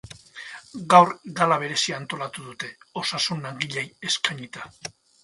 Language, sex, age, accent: Basque, male, 60-69, Mendebalekoa (Araba, Bizkaia, Gipuzkoako mendebaleko herri batzuk)